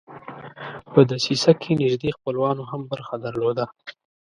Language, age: Pashto, 19-29